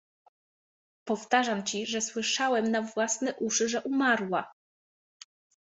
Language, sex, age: Polish, female, 30-39